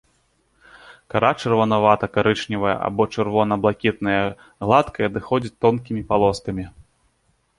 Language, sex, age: Belarusian, male, 19-29